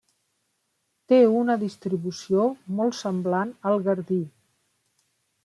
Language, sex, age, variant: Catalan, female, 50-59, Central